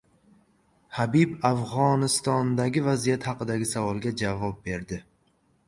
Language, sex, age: Uzbek, male, 19-29